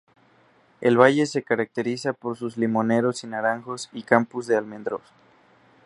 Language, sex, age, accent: Spanish, male, 19-29, México